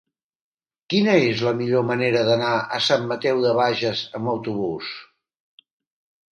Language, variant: Catalan, Nord-Occidental